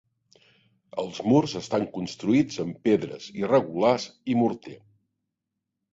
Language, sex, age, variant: Catalan, male, 50-59, Central